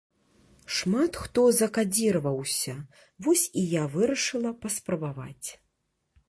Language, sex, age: Belarusian, female, 40-49